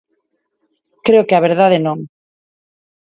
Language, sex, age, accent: Galician, female, 40-49, Neofalante